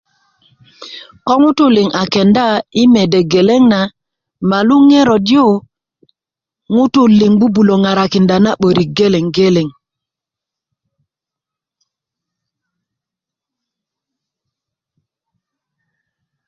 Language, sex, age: Kuku, female, 40-49